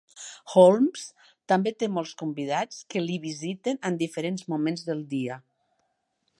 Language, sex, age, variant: Catalan, female, 60-69, Nord-Occidental